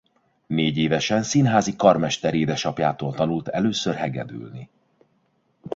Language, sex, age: Hungarian, male, 40-49